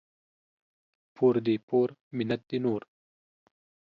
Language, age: Pashto, 19-29